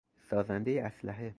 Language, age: Persian, 19-29